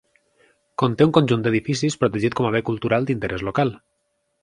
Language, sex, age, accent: Catalan, male, 19-29, valencià